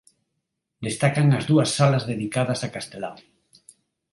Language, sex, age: Galician, male, 50-59